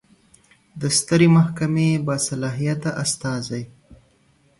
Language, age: Pashto, 19-29